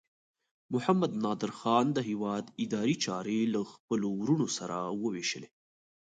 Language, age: Pashto, 19-29